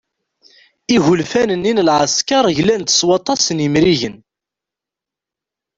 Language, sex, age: Kabyle, male, 19-29